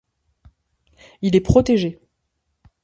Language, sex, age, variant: French, female, 40-49, Français de métropole